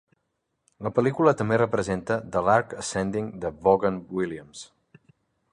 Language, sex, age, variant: Catalan, male, 30-39, Central